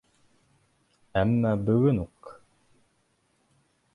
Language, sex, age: Bashkir, male, 19-29